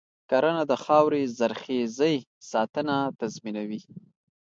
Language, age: Pashto, 19-29